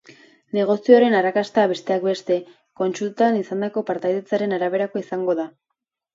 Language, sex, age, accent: Basque, female, under 19, Erdialdekoa edo Nafarra (Gipuzkoa, Nafarroa)